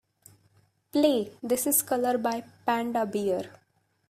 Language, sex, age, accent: English, female, 19-29, India and South Asia (India, Pakistan, Sri Lanka)